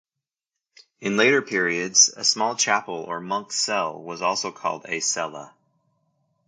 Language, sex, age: English, male, 30-39